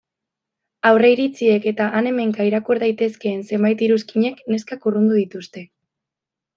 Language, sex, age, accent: Basque, female, 19-29, Mendebalekoa (Araba, Bizkaia, Gipuzkoako mendebaleko herri batzuk)